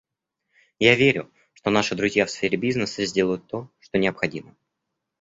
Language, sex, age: Russian, male, under 19